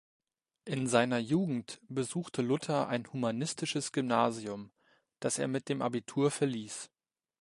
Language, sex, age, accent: German, male, 19-29, Deutschland Deutsch